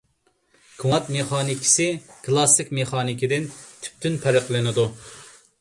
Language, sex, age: Uyghur, male, 30-39